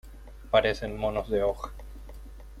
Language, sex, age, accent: Spanish, male, 30-39, Rioplatense: Argentina, Uruguay, este de Bolivia, Paraguay